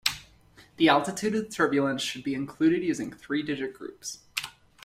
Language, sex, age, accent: English, male, 30-39, United States English